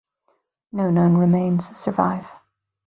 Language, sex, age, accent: English, female, 30-39, Northern Irish; yorkshire